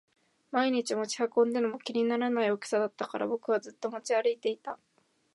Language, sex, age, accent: Japanese, female, 19-29, 標準語